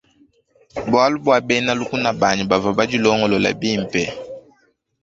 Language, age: Luba-Lulua, 19-29